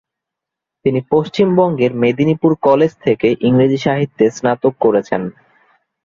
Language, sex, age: Bengali, male, 19-29